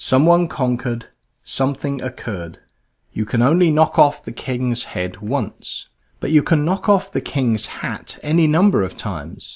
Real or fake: real